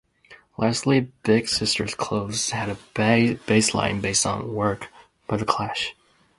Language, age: English, 19-29